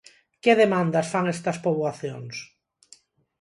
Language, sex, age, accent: Galician, female, 50-59, Neofalante